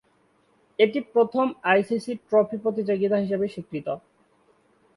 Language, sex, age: Bengali, male, 19-29